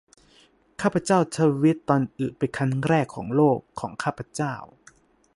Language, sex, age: Thai, male, 19-29